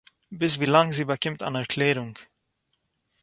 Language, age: Yiddish, under 19